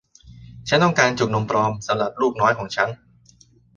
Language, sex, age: Thai, male, 30-39